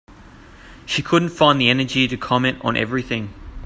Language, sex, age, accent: English, male, 19-29, Australian English